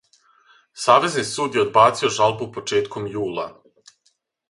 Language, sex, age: Serbian, male, 30-39